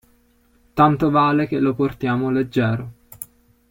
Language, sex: Italian, male